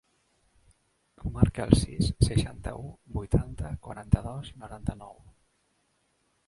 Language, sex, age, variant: Catalan, male, 40-49, Nord-Occidental